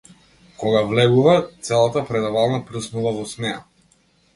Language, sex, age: Macedonian, male, 19-29